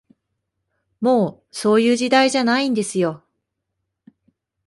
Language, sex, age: Japanese, female, 30-39